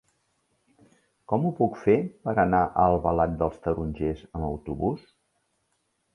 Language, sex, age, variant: Catalan, male, 60-69, Central